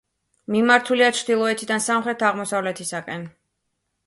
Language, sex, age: Georgian, female, 19-29